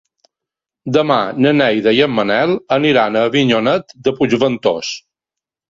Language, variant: Catalan, Balear